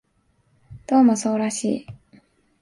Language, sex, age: Japanese, female, 19-29